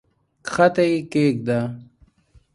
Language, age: Pashto, 19-29